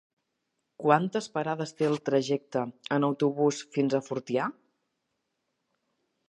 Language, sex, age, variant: Catalan, female, 40-49, Central